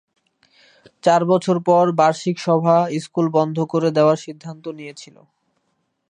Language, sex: Bengali, male